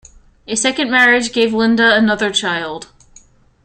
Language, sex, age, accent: English, female, 19-29, United States English